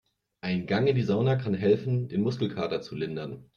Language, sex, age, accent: German, male, 40-49, Deutschland Deutsch